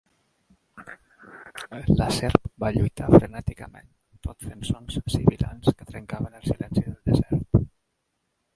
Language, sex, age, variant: Catalan, male, 40-49, Nord-Occidental